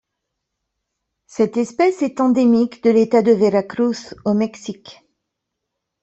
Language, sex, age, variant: French, female, 50-59, Français de métropole